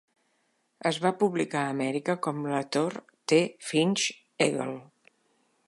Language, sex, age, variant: Catalan, female, 60-69, Central